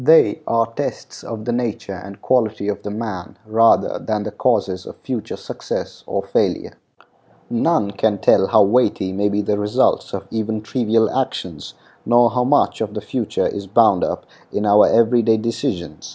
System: none